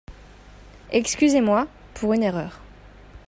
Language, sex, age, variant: French, female, 19-29, Français de métropole